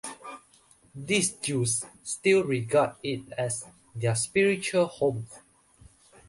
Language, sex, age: English, male, 19-29